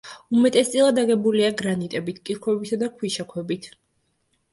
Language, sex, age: Georgian, female, under 19